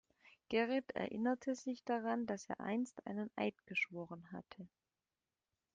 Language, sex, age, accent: German, female, 30-39, Deutschland Deutsch